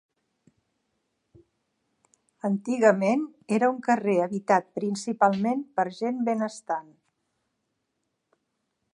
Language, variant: Catalan, Central